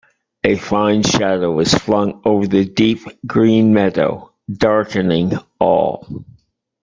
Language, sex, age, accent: English, male, 60-69, United States English